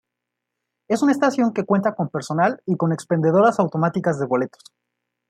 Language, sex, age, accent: Spanish, male, 19-29, México